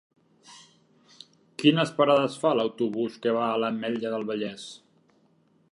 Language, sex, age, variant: Catalan, male, 50-59, Central